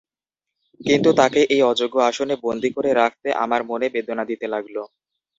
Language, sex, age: Bengali, male, 19-29